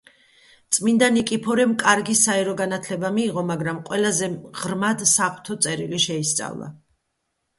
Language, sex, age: Georgian, female, 50-59